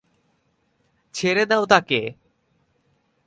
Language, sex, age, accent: Bengali, male, under 19, প্রমিত